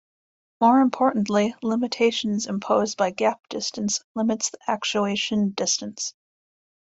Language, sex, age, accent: English, female, 30-39, United States English